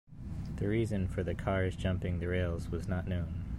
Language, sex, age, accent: English, male, 30-39, United States English